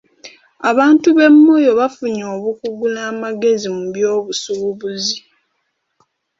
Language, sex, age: Ganda, female, 19-29